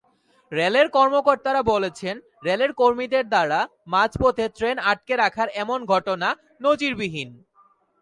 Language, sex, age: Bengali, male, 19-29